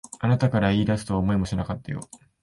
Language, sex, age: Japanese, male, 19-29